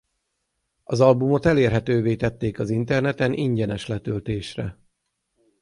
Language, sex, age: Hungarian, male, 40-49